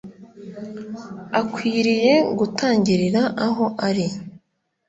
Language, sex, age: Kinyarwanda, female, 30-39